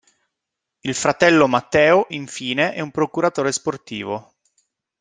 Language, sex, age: Italian, male, 30-39